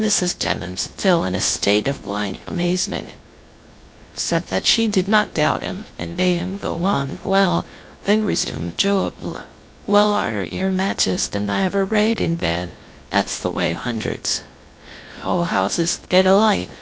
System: TTS, GlowTTS